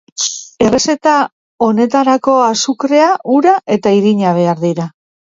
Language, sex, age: Basque, female, 50-59